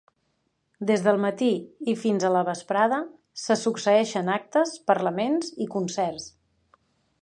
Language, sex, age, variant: Catalan, female, 40-49, Central